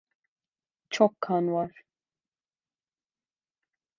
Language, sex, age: Turkish, female, 19-29